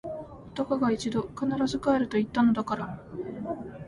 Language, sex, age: Japanese, female, 19-29